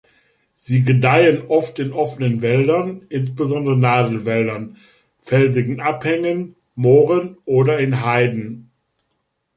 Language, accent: German, Deutschland Deutsch